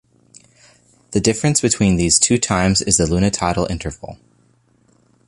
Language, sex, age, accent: English, male, 19-29, Canadian English